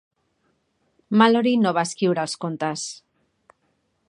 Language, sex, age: Catalan, female, 40-49